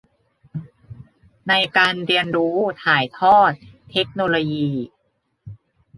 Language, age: Thai, 19-29